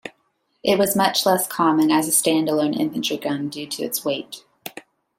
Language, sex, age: English, female, 19-29